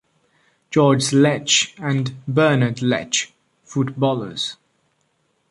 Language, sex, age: English, male, 19-29